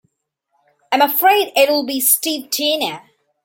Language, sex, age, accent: English, female, 19-29, India and South Asia (India, Pakistan, Sri Lanka)